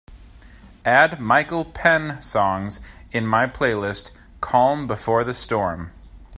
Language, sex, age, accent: English, male, 30-39, United States English